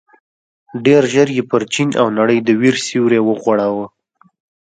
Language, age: Pashto, 19-29